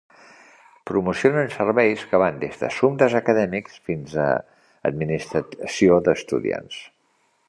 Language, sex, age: Catalan, male, 50-59